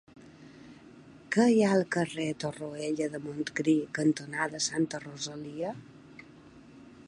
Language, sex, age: Catalan, female, 40-49